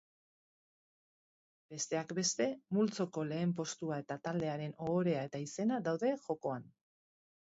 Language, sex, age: Basque, female, 40-49